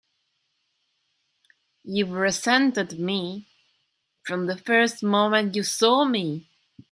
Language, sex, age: English, female, 30-39